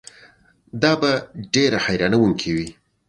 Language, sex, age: Pashto, male, 30-39